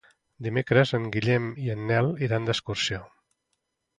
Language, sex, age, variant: Catalan, male, 50-59, Central